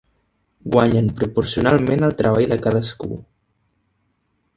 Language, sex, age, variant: Catalan, male, 19-29, Central